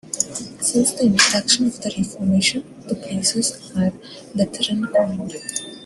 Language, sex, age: English, female, 19-29